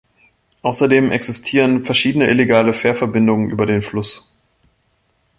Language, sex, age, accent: German, male, 30-39, Deutschland Deutsch